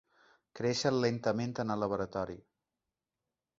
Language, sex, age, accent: Catalan, male, 40-49, balear; central